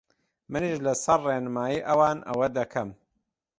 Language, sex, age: Central Kurdish, male, 30-39